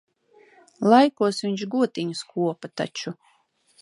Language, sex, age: Latvian, female, 40-49